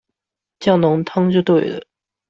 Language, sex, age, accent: Chinese, male, 19-29, 出生地：新北市